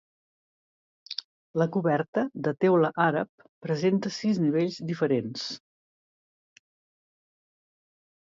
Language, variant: Catalan, Central